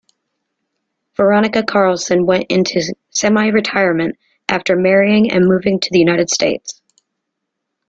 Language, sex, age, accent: English, female, 30-39, United States English